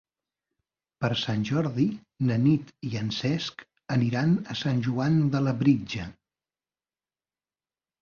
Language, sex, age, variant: Catalan, male, 40-49, Central